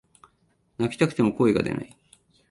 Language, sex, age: Japanese, male, 40-49